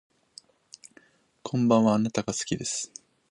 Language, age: Japanese, 19-29